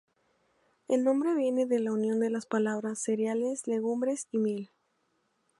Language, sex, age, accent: Spanish, female, 19-29, México